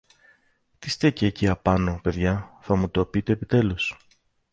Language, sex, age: Greek, male, 30-39